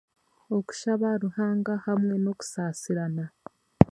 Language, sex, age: Chiga, female, 19-29